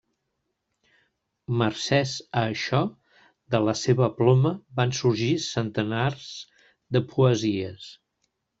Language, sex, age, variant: Catalan, male, 60-69, Central